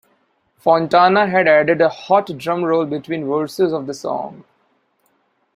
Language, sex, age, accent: English, male, 19-29, India and South Asia (India, Pakistan, Sri Lanka)